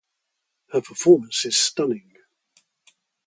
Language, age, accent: English, 80-89, England English